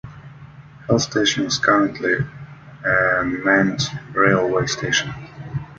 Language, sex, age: English, male, 30-39